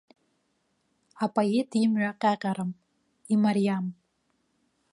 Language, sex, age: Abkhazian, female, 19-29